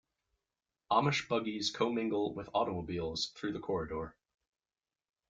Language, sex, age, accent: English, male, 19-29, United States English